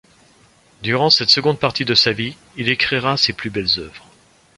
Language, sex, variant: French, male, Français de métropole